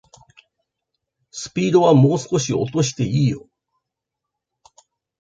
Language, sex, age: Japanese, male, 50-59